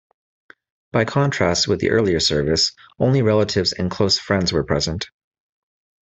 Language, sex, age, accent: English, male, 30-39, United States English